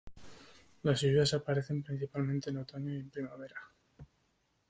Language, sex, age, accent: Spanish, male, 19-29, España: Norte peninsular (Asturias, Castilla y León, Cantabria, País Vasco, Navarra, Aragón, La Rioja, Guadalajara, Cuenca)